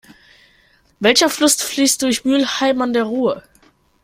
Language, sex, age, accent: German, male, under 19, Deutschland Deutsch